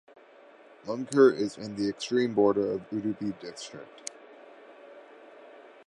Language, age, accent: English, 19-29, United States English